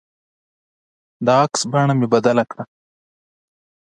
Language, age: Pashto, 19-29